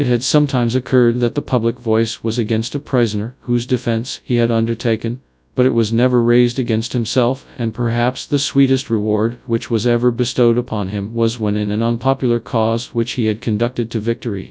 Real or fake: fake